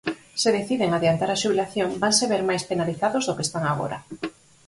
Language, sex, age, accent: Galician, female, 30-39, Normativo (estándar)